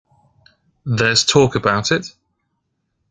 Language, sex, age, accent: English, male, 19-29, England English